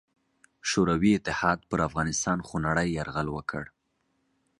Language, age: Pashto, 19-29